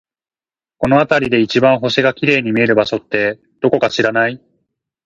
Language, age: Japanese, 19-29